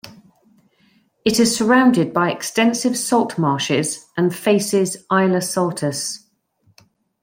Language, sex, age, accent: English, female, 50-59, England English